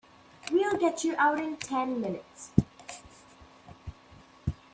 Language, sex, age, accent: English, female, 19-29, India and South Asia (India, Pakistan, Sri Lanka)